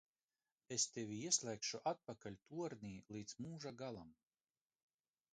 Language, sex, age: Latvian, male, 40-49